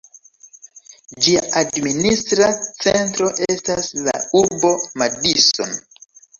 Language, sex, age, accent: Esperanto, male, 19-29, Internacia